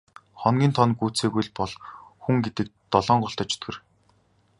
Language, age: Mongolian, 19-29